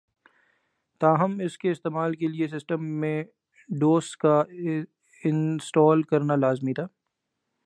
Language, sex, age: Urdu, male, 19-29